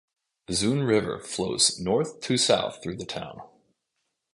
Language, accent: English, midwest